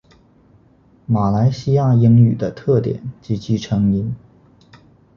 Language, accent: Chinese, 出生地：吉林省